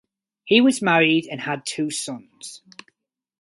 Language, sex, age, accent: English, male, 19-29, England English